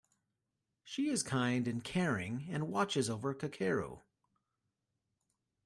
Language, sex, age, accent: English, male, 40-49, United States English